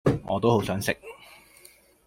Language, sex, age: Cantonese, male, 30-39